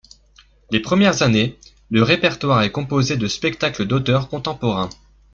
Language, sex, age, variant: French, male, 19-29, Français de métropole